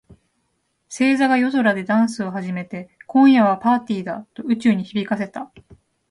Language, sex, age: Japanese, female, 19-29